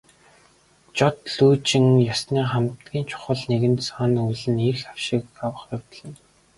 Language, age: Mongolian, 19-29